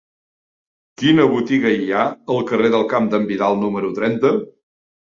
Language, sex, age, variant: Catalan, male, 60-69, Central